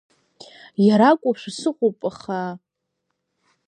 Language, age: Abkhazian, under 19